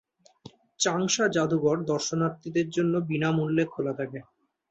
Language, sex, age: Bengali, male, 19-29